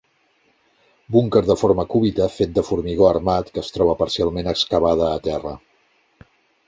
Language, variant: Catalan, Central